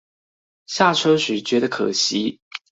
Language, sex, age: Chinese, male, 19-29